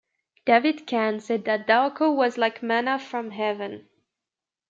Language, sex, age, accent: English, female, 19-29, Canadian English